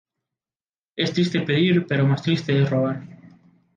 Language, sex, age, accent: Spanish, male, 19-29, América central